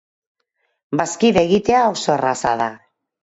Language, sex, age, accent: Basque, female, 50-59, Mendebalekoa (Araba, Bizkaia, Gipuzkoako mendebaleko herri batzuk)